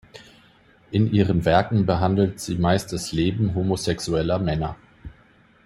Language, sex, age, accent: German, male, 40-49, Deutschland Deutsch